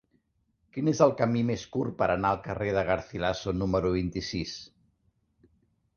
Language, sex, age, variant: Catalan, male, 40-49, Central